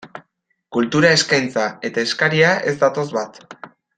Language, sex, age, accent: Basque, male, under 19, Erdialdekoa edo Nafarra (Gipuzkoa, Nafarroa)